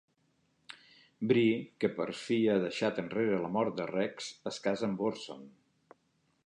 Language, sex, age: Catalan, male, 50-59